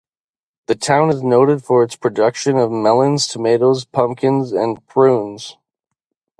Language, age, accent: English, 19-29, United States English; midwest